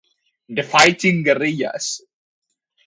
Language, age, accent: Spanish, 19-29, España: Islas Canarias